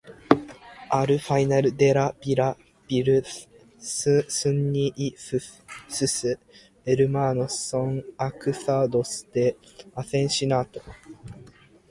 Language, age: Spanish, 19-29